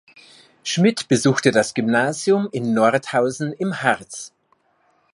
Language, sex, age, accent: German, male, 60-69, Österreichisches Deutsch